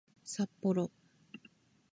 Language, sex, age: Japanese, female, 30-39